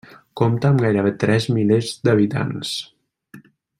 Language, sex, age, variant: Catalan, male, 19-29, Central